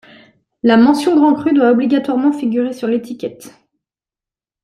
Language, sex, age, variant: French, female, 30-39, Français de métropole